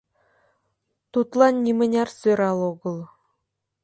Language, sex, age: Mari, female, 19-29